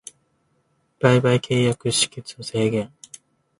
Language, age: Japanese, 19-29